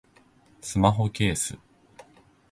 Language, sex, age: Japanese, male, 19-29